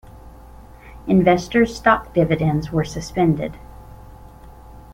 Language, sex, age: English, female, 40-49